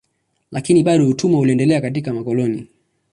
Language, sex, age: Swahili, male, 19-29